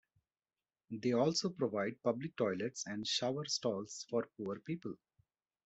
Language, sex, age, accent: English, male, 40-49, India and South Asia (India, Pakistan, Sri Lanka)